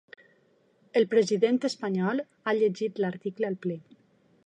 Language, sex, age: Catalan, female, 50-59